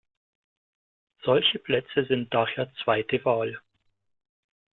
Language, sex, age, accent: German, male, 40-49, Deutschland Deutsch